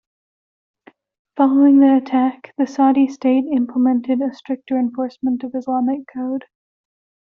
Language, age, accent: English, 19-29, United States English